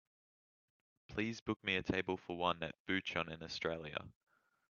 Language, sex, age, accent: English, male, under 19, Australian English